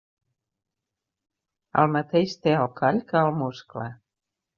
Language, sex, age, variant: Catalan, female, 40-49, Central